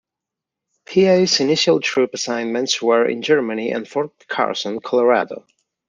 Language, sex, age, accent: English, male, 19-29, United States English